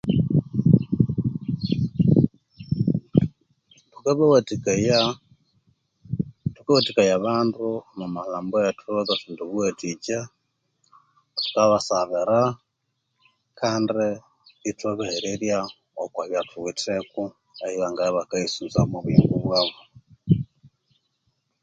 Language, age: Konzo, 40-49